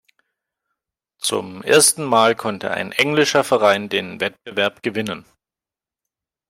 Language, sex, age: German, male, 30-39